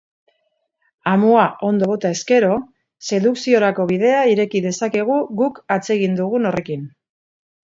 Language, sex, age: Basque, female, 50-59